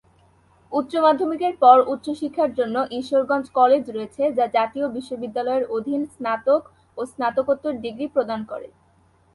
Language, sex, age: Bengali, female, under 19